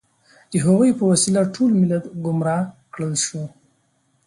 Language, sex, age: Pashto, male, 19-29